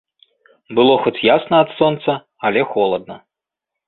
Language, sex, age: Belarusian, male, 30-39